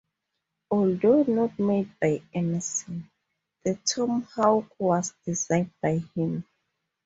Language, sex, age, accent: English, female, 19-29, Southern African (South Africa, Zimbabwe, Namibia)